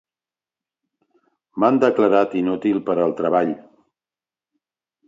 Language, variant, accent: Catalan, Central, central; Neutre